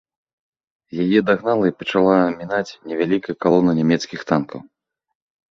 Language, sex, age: Belarusian, male, 30-39